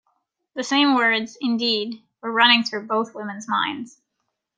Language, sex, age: English, female, 30-39